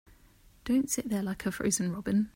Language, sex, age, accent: English, female, 30-39, England English